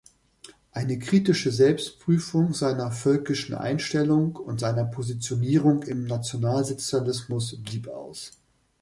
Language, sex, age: German, male, 40-49